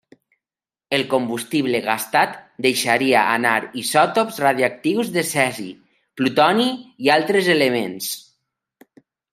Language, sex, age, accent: Catalan, male, 30-39, valencià